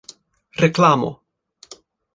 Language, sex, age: Esperanto, male, 30-39